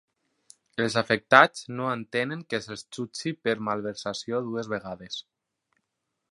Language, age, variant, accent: Catalan, 19-29, Valencià central, valencià